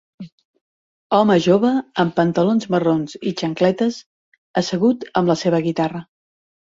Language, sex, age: Catalan, female, 50-59